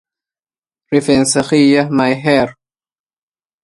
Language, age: Arabic, 19-29